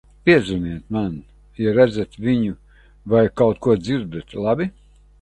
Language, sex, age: Latvian, male, 60-69